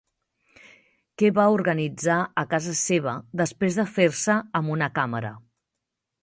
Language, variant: Catalan, Central